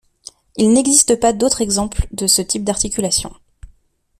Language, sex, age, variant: French, female, 19-29, Français de métropole